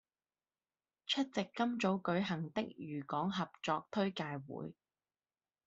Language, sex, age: Cantonese, female, 19-29